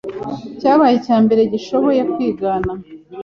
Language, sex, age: Kinyarwanda, female, 30-39